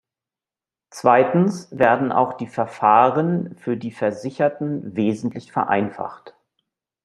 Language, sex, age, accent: German, male, 40-49, Deutschland Deutsch